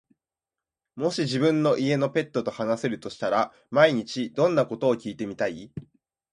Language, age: Japanese, 19-29